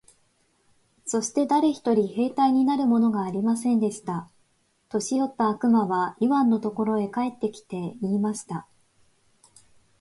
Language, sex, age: Japanese, female, 30-39